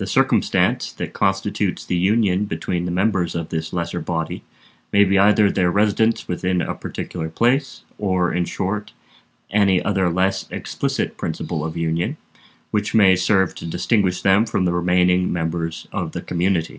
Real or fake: real